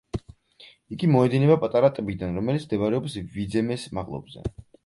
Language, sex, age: Georgian, male, 19-29